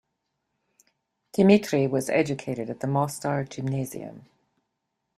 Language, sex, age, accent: English, female, 60-69, Canadian English